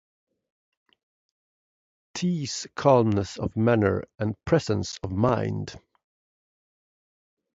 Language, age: English, 40-49